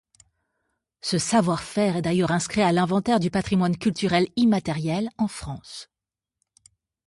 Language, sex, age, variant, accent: French, female, 40-49, Français d'Europe, Français de Suisse